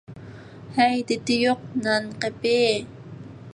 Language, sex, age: Uyghur, female, 19-29